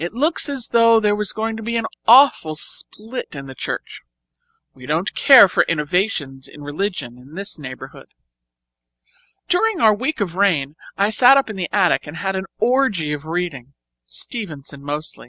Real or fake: real